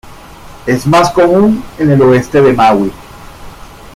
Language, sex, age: Spanish, male, 50-59